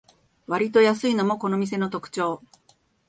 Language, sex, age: Japanese, female, 50-59